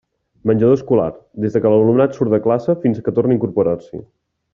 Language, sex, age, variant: Catalan, male, 19-29, Central